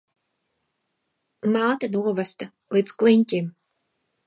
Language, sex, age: Latvian, female, 60-69